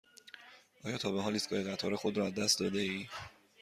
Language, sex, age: Persian, male, 30-39